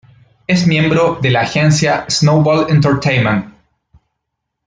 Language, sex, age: Spanish, male, 30-39